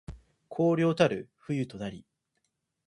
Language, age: Japanese, 19-29